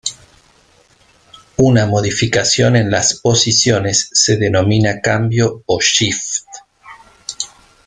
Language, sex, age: Spanish, male, 50-59